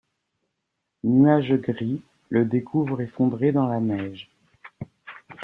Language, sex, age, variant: French, male, 19-29, Français de métropole